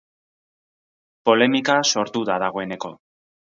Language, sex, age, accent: Basque, male, 30-39, Erdialdekoa edo Nafarra (Gipuzkoa, Nafarroa)